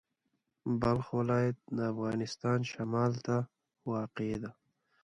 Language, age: Pashto, 19-29